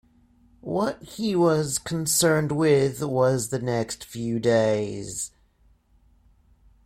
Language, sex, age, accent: English, male, 30-39, Australian English